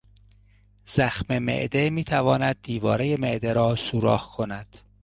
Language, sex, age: Persian, male, 50-59